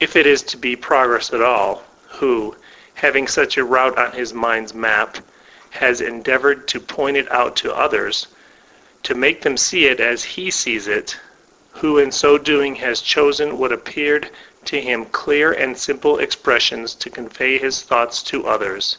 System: none